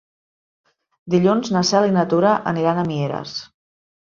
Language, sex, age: Catalan, female, 40-49